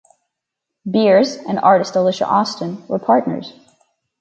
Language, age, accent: English, 19-29, Canadian English